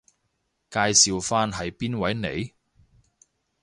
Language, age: Cantonese, 30-39